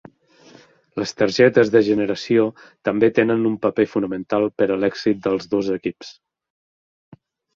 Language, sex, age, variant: Catalan, male, 50-59, Central